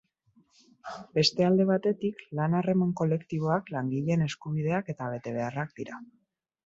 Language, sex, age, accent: Basque, female, 30-39, Mendebalekoa (Araba, Bizkaia, Gipuzkoako mendebaleko herri batzuk)